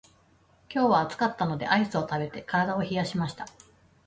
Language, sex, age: Japanese, female, 30-39